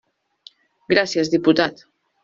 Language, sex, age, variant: Catalan, female, 40-49, Central